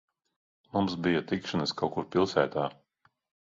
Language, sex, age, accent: Latvian, male, 40-49, Krievu